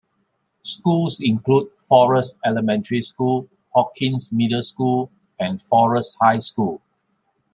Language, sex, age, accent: English, male, 60-69, Malaysian English